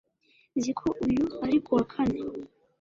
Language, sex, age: Kinyarwanda, female, 19-29